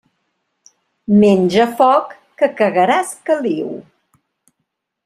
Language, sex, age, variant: Catalan, female, 40-49, Central